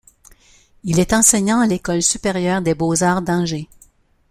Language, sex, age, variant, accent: French, female, 70-79, Français d'Amérique du Nord, Français du Canada